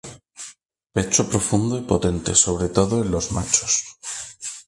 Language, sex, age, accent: Spanish, male, 30-39, España: Sur peninsular (Andalucia, Extremadura, Murcia)